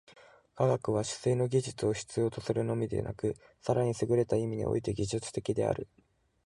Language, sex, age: Japanese, male, 19-29